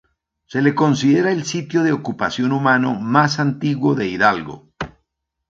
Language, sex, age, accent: Spanish, male, 60-69, Andino-Pacífico: Colombia, Perú, Ecuador, oeste de Bolivia y Venezuela andina